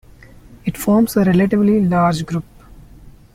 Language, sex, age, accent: English, male, 19-29, India and South Asia (India, Pakistan, Sri Lanka)